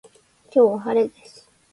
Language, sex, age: Japanese, female, 19-29